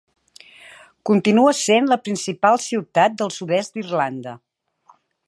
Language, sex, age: Catalan, female, 60-69